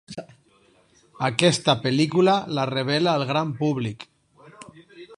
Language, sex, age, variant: Catalan, male, 40-49, Septentrional